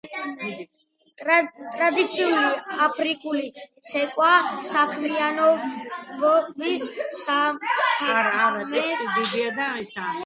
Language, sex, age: Georgian, female, 50-59